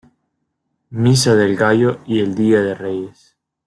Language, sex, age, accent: Spanish, male, 19-29, América central